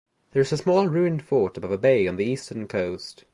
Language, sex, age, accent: English, male, under 19, England English